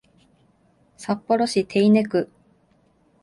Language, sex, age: Japanese, female, 19-29